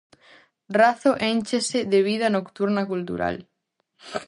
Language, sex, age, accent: Galician, female, 19-29, Normativo (estándar)